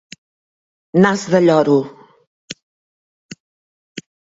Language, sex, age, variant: Catalan, female, 70-79, Central